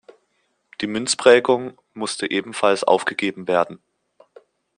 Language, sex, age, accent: German, male, 19-29, Deutschland Deutsch